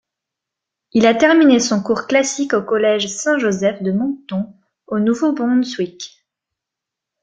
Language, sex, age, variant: French, female, 19-29, Français de métropole